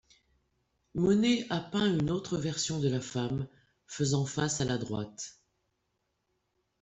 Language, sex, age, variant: French, female, 60-69, Français de métropole